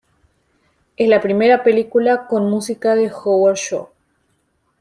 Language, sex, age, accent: Spanish, female, 19-29, Rioplatense: Argentina, Uruguay, este de Bolivia, Paraguay